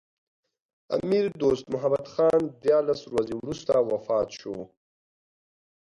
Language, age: Pashto, 19-29